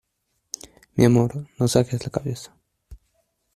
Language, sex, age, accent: Spanish, male, 19-29, Andino-Pacífico: Colombia, Perú, Ecuador, oeste de Bolivia y Venezuela andina